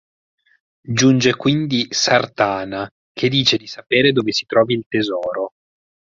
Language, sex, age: Italian, male, 19-29